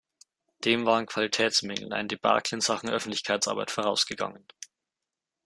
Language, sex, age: German, male, under 19